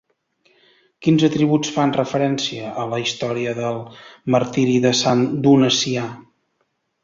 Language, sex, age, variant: Catalan, male, 30-39, Central